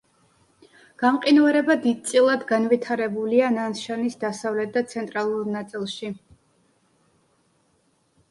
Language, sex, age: Georgian, female, 19-29